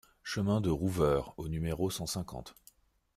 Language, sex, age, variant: French, male, 30-39, Français de métropole